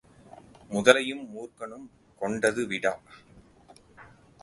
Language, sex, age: Tamil, male, 40-49